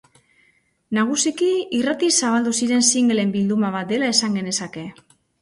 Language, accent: Basque, Mendebalekoa (Araba, Bizkaia, Gipuzkoako mendebaleko herri batzuk)